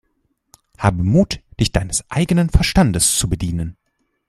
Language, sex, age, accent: German, male, 19-29, Deutschland Deutsch